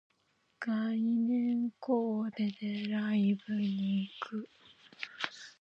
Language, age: Japanese, 19-29